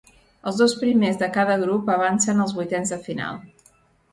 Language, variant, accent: Catalan, Central, central